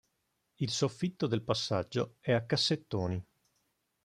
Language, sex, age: Italian, male, 50-59